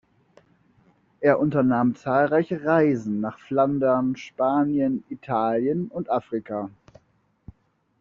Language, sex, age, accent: German, male, 30-39, Deutschland Deutsch